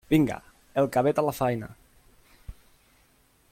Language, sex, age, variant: Catalan, male, under 19, Central